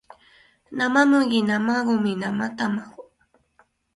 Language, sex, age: Japanese, female, 19-29